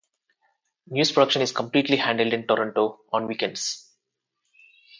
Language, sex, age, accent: English, male, 19-29, India and South Asia (India, Pakistan, Sri Lanka)